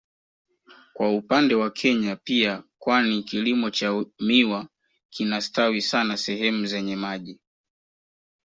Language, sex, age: Swahili, male, 19-29